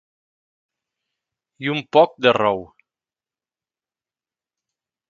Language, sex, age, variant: Catalan, male, 40-49, Central